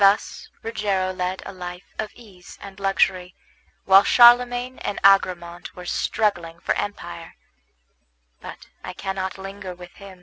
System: none